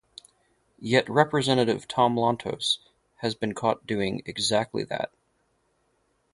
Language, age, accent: English, 30-39, United States English